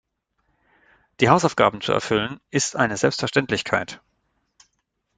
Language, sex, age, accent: German, male, 40-49, Deutschland Deutsch